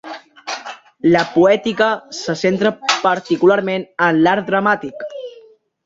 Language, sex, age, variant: Catalan, female, 40-49, Central